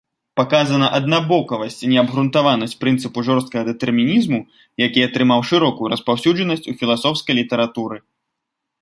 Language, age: Belarusian, 19-29